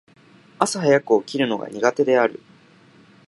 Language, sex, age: Japanese, male, 19-29